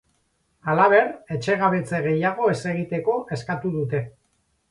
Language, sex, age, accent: Basque, male, 50-59, Mendebalekoa (Araba, Bizkaia, Gipuzkoako mendebaleko herri batzuk)